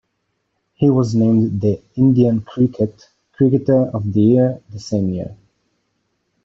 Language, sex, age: English, male, 19-29